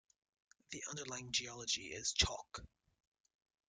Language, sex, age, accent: English, male, 19-29, United States English